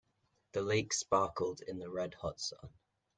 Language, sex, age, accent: English, male, under 19, England English